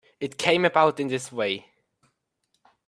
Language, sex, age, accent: English, male, under 19, United States English